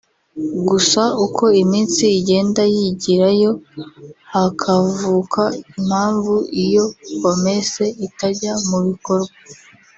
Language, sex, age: Kinyarwanda, female, under 19